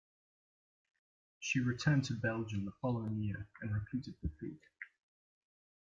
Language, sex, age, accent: English, male, 19-29, Australian English